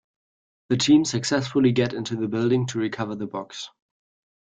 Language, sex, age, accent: English, male, 19-29, England English